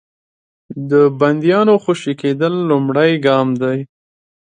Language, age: Pashto, 19-29